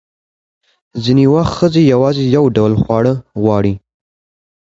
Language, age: Pashto, 19-29